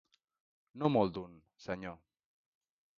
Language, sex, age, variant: Catalan, male, 19-29, Central